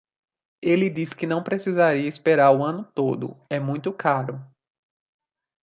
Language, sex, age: Portuguese, male, 19-29